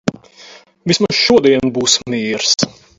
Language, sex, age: Latvian, male, 50-59